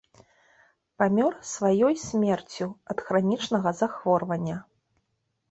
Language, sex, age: Belarusian, female, 40-49